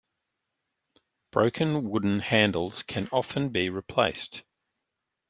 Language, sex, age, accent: English, male, 50-59, Australian English